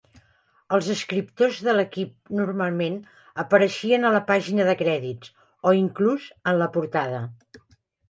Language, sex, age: Catalan, female, 60-69